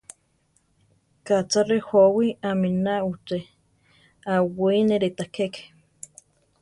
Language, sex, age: Central Tarahumara, female, 30-39